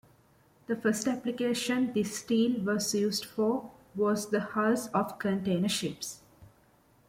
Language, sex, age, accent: English, female, 19-29, India and South Asia (India, Pakistan, Sri Lanka)